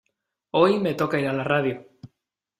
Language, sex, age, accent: Spanish, male, 19-29, España: Norte peninsular (Asturias, Castilla y León, Cantabria, País Vasco, Navarra, Aragón, La Rioja, Guadalajara, Cuenca)